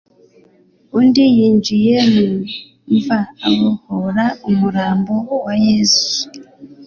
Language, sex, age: Kinyarwanda, female, 19-29